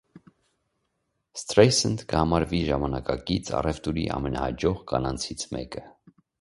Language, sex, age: Armenian, male, 30-39